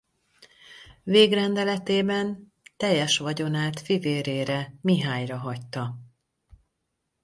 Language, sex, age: Hungarian, female, 40-49